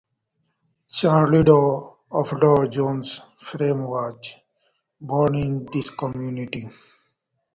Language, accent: English, India and South Asia (India, Pakistan, Sri Lanka)